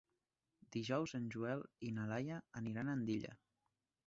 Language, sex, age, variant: Catalan, male, 19-29, Nord-Occidental